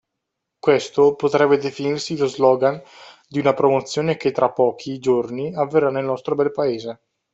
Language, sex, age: Italian, male, 19-29